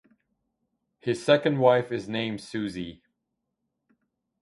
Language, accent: English, United States English